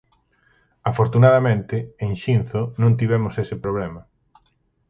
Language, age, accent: Galician, 40-49, Oriental (común en zona oriental)